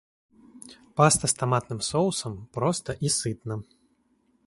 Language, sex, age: Russian, male, 19-29